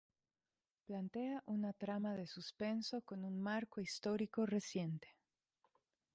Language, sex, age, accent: Spanish, female, 40-49, México; Andino-Pacífico: Colombia, Perú, Ecuador, oeste de Bolivia y Venezuela andina